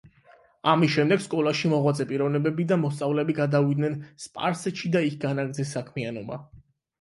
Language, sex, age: Georgian, male, 30-39